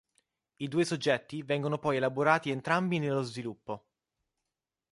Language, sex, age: Italian, male, 19-29